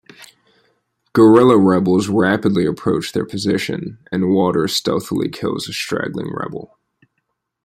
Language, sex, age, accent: English, male, 19-29, United States English